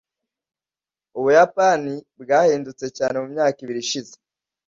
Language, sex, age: Kinyarwanda, male, under 19